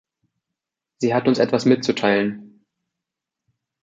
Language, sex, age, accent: German, male, 19-29, Deutschland Deutsch